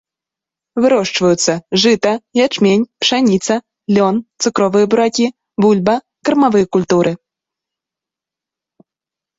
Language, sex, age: Belarusian, female, 19-29